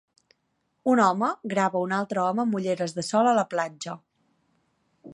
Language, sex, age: Catalan, female, 19-29